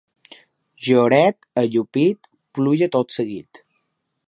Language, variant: Catalan, Balear